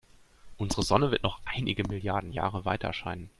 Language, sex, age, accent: German, male, 30-39, Deutschland Deutsch